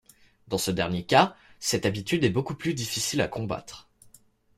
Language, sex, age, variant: French, male, under 19, Français de métropole